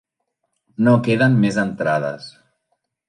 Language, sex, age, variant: Catalan, male, 19-29, Central